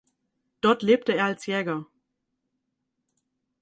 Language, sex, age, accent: German, female, 19-29, Deutschland Deutsch